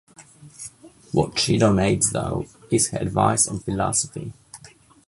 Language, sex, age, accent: English, male, 30-39, England English